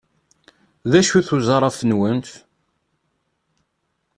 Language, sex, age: Kabyle, male, 19-29